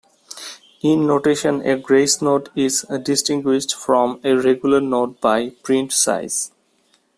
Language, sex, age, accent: English, male, 19-29, India and South Asia (India, Pakistan, Sri Lanka)